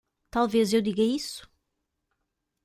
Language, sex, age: Portuguese, female, 30-39